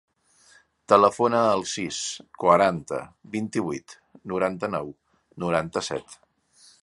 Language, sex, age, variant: Catalan, male, 50-59, Central